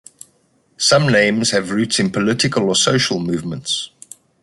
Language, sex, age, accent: English, male, 40-49, Southern African (South Africa, Zimbabwe, Namibia)